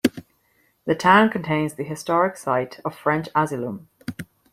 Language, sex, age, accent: English, female, 40-49, Irish English